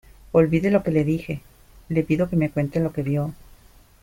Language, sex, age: Spanish, female, 50-59